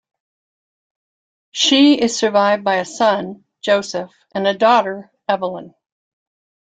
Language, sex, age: English, female, 60-69